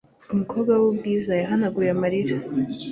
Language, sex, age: Kinyarwanda, female, 19-29